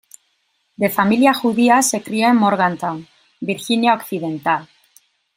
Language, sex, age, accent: Spanish, female, 40-49, España: Norte peninsular (Asturias, Castilla y León, Cantabria, País Vasco, Navarra, Aragón, La Rioja, Guadalajara, Cuenca)